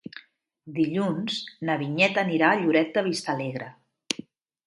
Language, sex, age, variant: Catalan, female, 40-49, Central